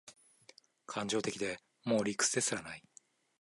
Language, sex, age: Japanese, male, 19-29